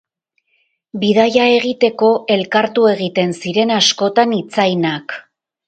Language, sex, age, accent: Basque, female, 40-49, Erdialdekoa edo Nafarra (Gipuzkoa, Nafarroa)